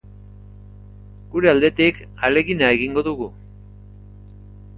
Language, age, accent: Basque, 60-69, Erdialdekoa edo Nafarra (Gipuzkoa, Nafarroa)